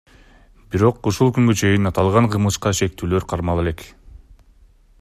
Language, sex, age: Kyrgyz, male, 19-29